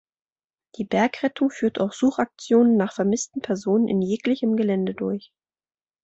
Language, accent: German, Deutschland Deutsch